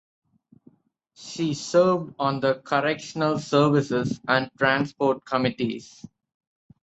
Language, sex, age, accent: English, male, 19-29, India and South Asia (India, Pakistan, Sri Lanka)